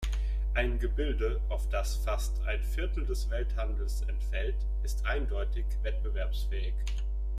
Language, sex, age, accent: German, male, 30-39, Deutschland Deutsch